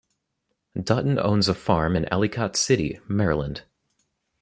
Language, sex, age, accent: English, male, 19-29, United States English